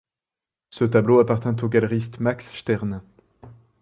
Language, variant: French, Français de métropole